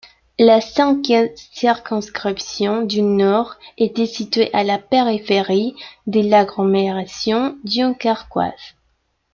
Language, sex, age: French, female, 19-29